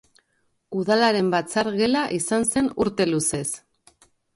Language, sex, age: Basque, female, 30-39